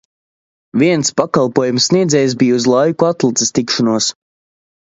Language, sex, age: Latvian, male, 19-29